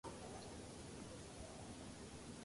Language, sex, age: English, male, under 19